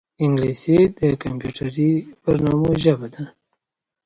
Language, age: Pashto, 30-39